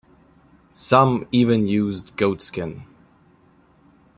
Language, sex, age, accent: English, male, 19-29, United States English